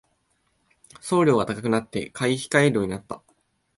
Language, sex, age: Japanese, male, 19-29